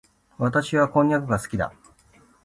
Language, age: Japanese, 40-49